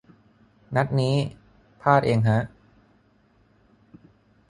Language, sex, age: Thai, male, 40-49